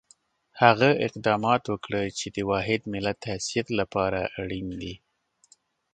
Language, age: Pashto, 30-39